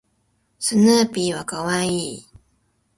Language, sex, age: Japanese, female, 19-29